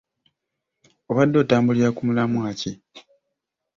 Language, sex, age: Ganda, male, 19-29